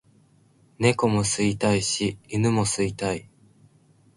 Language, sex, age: Japanese, male, 19-29